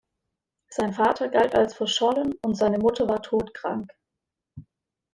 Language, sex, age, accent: German, female, 19-29, Deutschland Deutsch